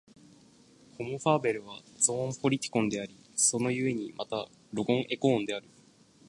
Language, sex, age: Japanese, male, 19-29